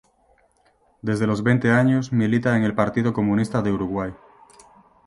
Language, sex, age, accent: Spanish, male, 30-39, España: Norte peninsular (Asturias, Castilla y León, Cantabria, País Vasco, Navarra, Aragón, La Rioja, Guadalajara, Cuenca)